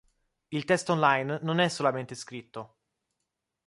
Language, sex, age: Italian, male, 19-29